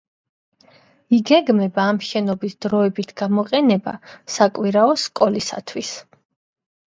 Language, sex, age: Georgian, female, 30-39